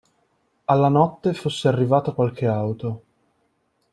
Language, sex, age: Italian, male, 19-29